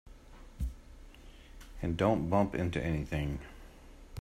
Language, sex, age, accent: English, male, 50-59, United States English